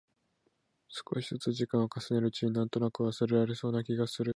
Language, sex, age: Japanese, male, 19-29